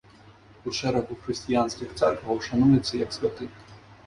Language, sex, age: Belarusian, male, 19-29